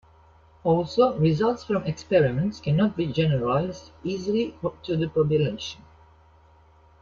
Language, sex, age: English, female, 30-39